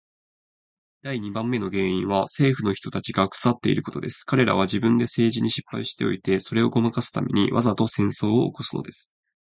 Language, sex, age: Japanese, male, 19-29